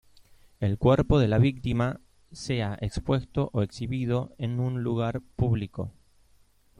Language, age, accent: Spanish, 30-39, Rioplatense: Argentina, Uruguay, este de Bolivia, Paraguay